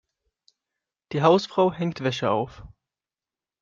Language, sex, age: German, male, under 19